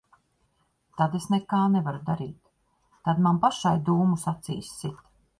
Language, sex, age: Latvian, female, 50-59